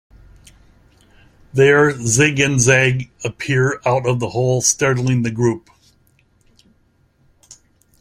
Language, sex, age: English, male, 60-69